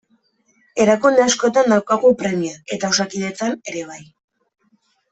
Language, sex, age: Basque, female, 30-39